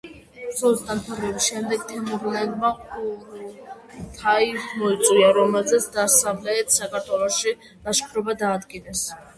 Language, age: Georgian, under 19